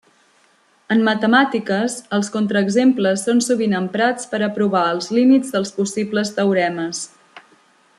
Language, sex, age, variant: Catalan, female, 30-39, Central